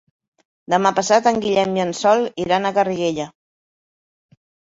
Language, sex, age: Catalan, female, 50-59